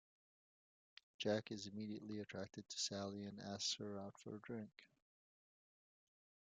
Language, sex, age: English, male, 40-49